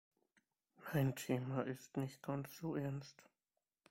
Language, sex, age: German, male, 19-29